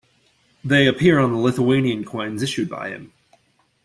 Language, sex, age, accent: English, male, 19-29, United States English